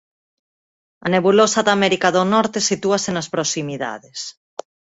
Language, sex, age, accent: Galician, female, 30-39, Atlántico (seseo e gheada)